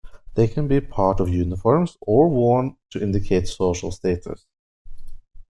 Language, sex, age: English, male, 19-29